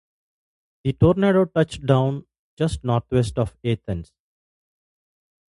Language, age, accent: English, 40-49, India and South Asia (India, Pakistan, Sri Lanka)